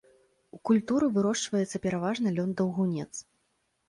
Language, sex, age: Belarusian, female, 30-39